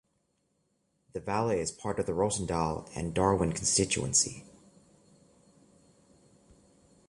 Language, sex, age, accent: English, male, 19-29, United States English